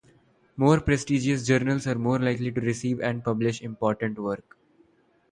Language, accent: English, India and South Asia (India, Pakistan, Sri Lanka)